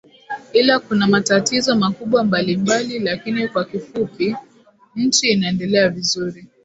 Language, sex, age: Swahili, female, 19-29